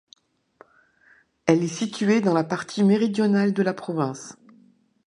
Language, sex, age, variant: French, female, 60-69, Français de métropole